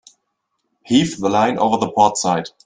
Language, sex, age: English, male, 19-29